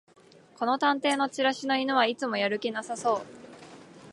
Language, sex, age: Japanese, female, 19-29